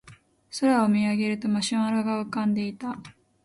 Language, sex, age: Japanese, female, 19-29